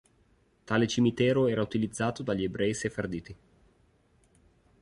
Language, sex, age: Italian, male, 30-39